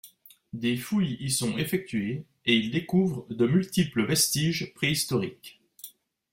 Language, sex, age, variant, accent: French, male, 30-39, Français d'Europe, Français de Suisse